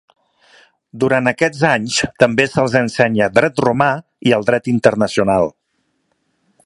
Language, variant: Catalan, Central